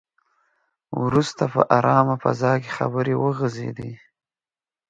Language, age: Pashto, 19-29